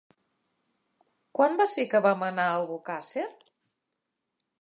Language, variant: Catalan, Central